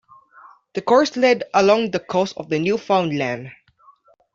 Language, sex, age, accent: English, male, under 19, Filipino